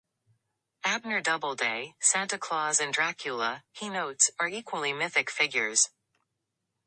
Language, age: English, under 19